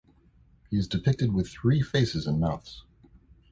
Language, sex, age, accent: English, male, 30-39, United States English